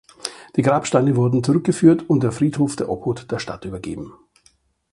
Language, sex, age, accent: German, male, 50-59, Deutschland Deutsch